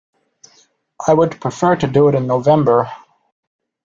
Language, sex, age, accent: English, male, 19-29, Canadian English